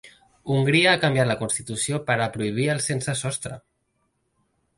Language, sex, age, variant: Catalan, male, 30-39, Central